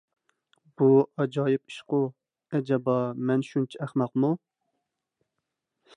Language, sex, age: Uyghur, male, 19-29